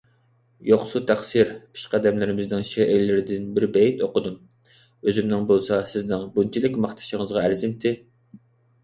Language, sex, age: Uyghur, male, 19-29